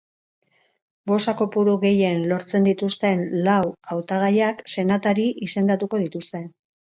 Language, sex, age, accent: Basque, female, 50-59, Mendebalekoa (Araba, Bizkaia, Gipuzkoako mendebaleko herri batzuk)